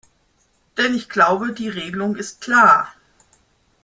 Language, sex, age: German, male, 50-59